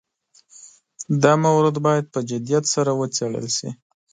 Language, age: Pashto, 19-29